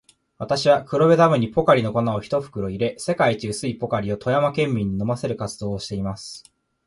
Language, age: Japanese, 19-29